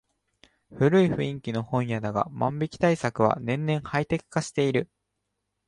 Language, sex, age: Japanese, male, under 19